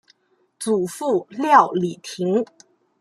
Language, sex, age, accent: Chinese, female, 19-29, 出生地：河北省